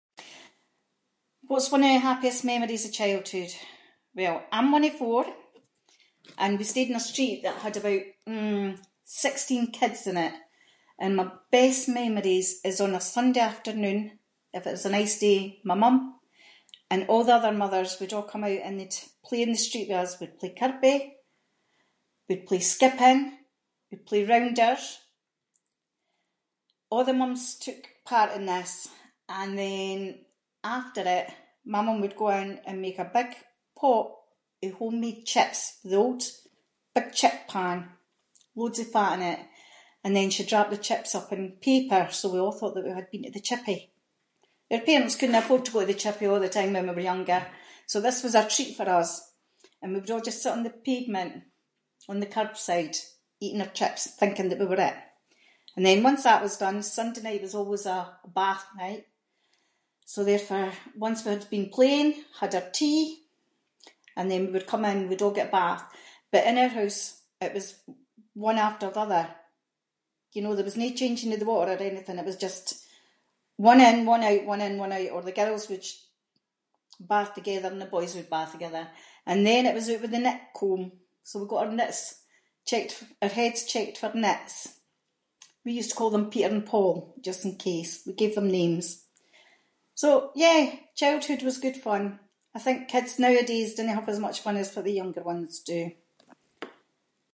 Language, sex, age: Scots, female, 50-59